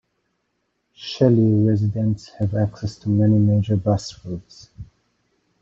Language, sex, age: English, male, 19-29